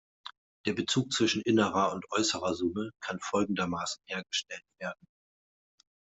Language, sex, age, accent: German, male, 40-49, Deutschland Deutsch